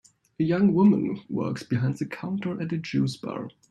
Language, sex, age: English, male, 19-29